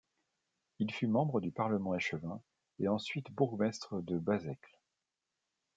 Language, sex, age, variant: French, male, 40-49, Français de métropole